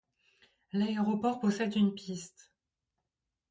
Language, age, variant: French, 30-39, Français de métropole